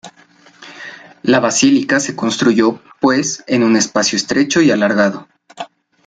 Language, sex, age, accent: Spanish, male, 19-29, México